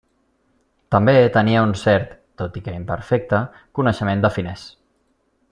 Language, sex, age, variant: Catalan, male, 30-39, Septentrional